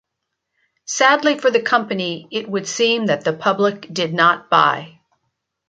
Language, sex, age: English, female, 60-69